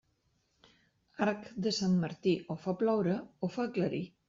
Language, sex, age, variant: Catalan, female, 50-59, Central